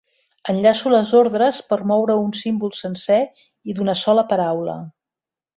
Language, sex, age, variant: Catalan, female, 50-59, Central